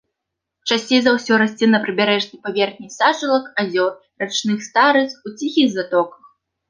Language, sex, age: Belarusian, female, 19-29